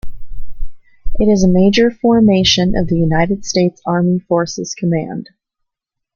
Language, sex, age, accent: English, female, 30-39, United States English